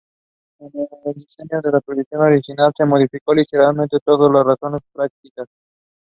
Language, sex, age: English, male, 19-29